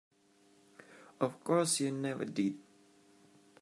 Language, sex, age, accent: English, male, 19-29, England English